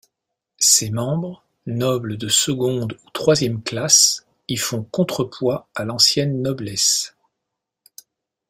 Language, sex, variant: French, male, Français de métropole